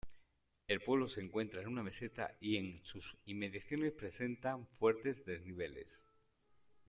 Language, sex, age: Spanish, male, 40-49